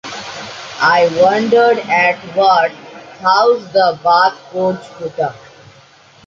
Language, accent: English, India and South Asia (India, Pakistan, Sri Lanka)